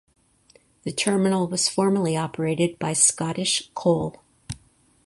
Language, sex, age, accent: English, female, 60-69, United States English